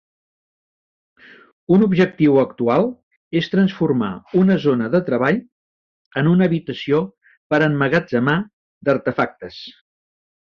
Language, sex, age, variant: Catalan, male, 60-69, Central